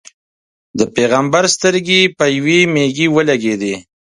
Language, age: Pashto, 30-39